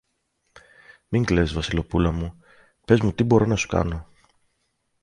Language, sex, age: Greek, male, 30-39